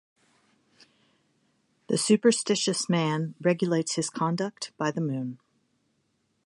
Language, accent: English, United States English